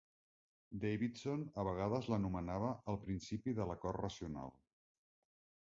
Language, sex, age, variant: Catalan, male, 40-49, Central